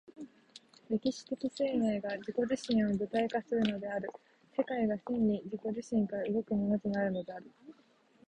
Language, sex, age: Japanese, female, 19-29